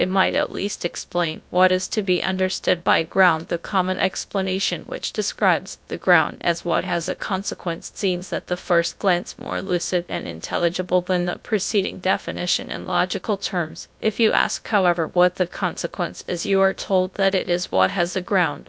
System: TTS, GradTTS